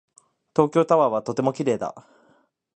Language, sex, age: Japanese, male, 19-29